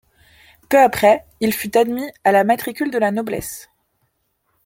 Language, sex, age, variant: French, female, 19-29, Français de métropole